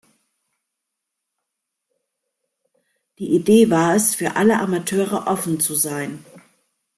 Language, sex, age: German, female, 50-59